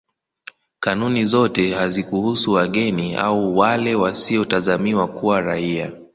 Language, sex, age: Swahili, male, 19-29